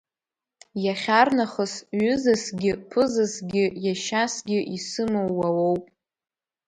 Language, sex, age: Abkhazian, female, under 19